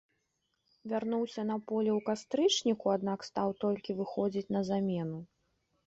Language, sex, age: Belarusian, female, 30-39